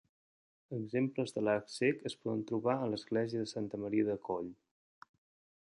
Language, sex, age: Catalan, male, 30-39